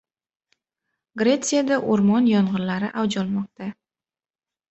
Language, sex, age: Uzbek, female, 19-29